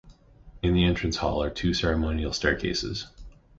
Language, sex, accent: English, male, United States English